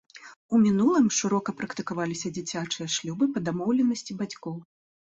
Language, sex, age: Belarusian, female, 30-39